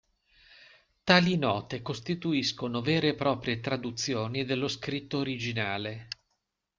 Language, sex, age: Italian, male, 50-59